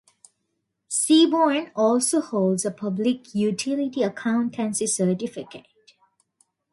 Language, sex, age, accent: English, female, under 19, United States English